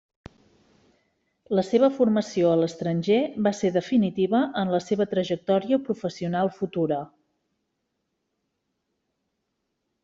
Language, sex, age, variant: Catalan, female, 40-49, Central